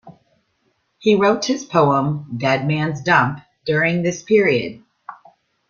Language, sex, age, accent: English, female, 40-49, United States English